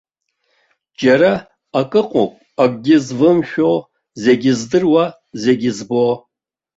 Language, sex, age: Abkhazian, male, 60-69